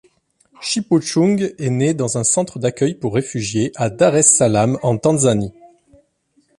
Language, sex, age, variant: French, male, 30-39, Français de métropole